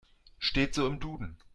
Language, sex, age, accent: German, male, 40-49, Deutschland Deutsch